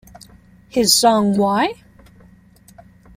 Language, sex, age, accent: English, female, 19-29, United States English